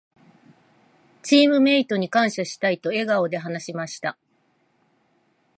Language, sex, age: Japanese, female, 50-59